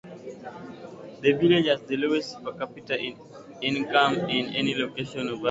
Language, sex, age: English, male, 19-29